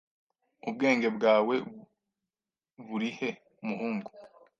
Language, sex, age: Kinyarwanda, male, 19-29